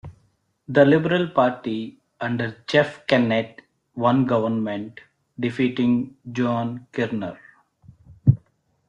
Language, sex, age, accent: English, male, 19-29, United States English